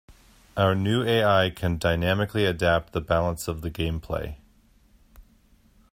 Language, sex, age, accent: English, male, 30-39, United States English